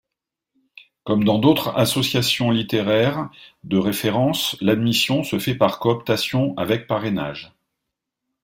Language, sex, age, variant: French, male, 50-59, Français de métropole